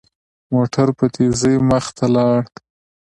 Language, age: Pashto, 30-39